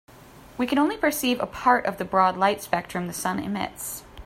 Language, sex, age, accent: English, female, 30-39, United States English